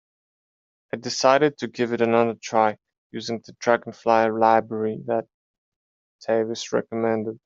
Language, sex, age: English, male, 19-29